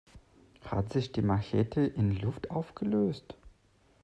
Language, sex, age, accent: German, male, 30-39, Deutschland Deutsch